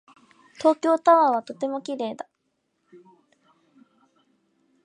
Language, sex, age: Japanese, female, 19-29